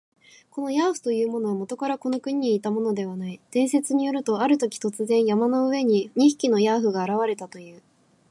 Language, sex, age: Japanese, female, 19-29